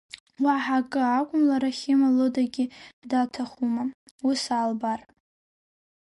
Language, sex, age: Abkhazian, female, under 19